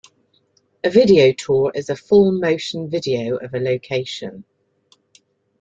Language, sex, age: English, female, 50-59